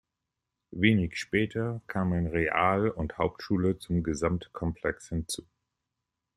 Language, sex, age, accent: German, male, 50-59, Deutschland Deutsch